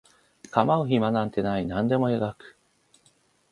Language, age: Japanese, 40-49